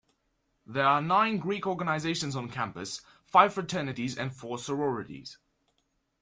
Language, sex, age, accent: English, male, under 19, England English